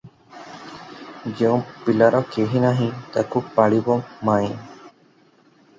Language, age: Odia, 19-29